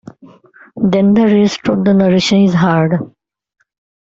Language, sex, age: English, male, 19-29